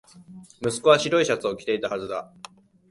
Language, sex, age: Japanese, male, 19-29